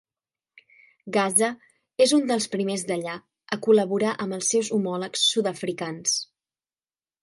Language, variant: Catalan, Central